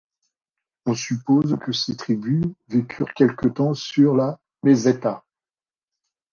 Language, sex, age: French, male, 50-59